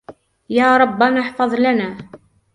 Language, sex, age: Arabic, female, 19-29